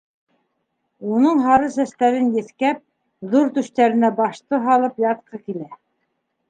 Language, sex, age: Bashkir, female, 60-69